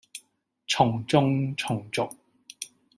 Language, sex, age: Cantonese, male, 30-39